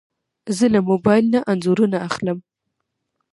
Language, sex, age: Pashto, female, 19-29